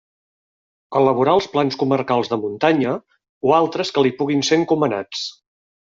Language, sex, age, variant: Catalan, male, 50-59, Central